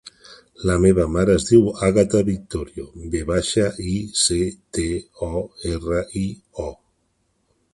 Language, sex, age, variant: Catalan, male, 40-49, Central